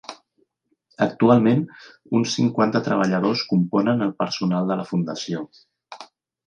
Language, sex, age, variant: Catalan, male, 40-49, Central